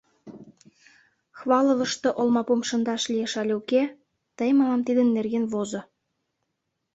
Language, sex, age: Mari, female, 19-29